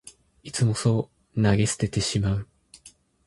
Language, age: Japanese, 19-29